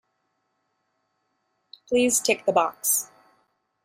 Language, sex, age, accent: English, female, 30-39, United States English